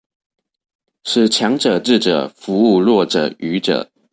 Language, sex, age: Chinese, male, under 19